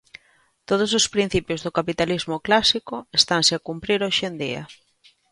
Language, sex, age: Galician, female, 30-39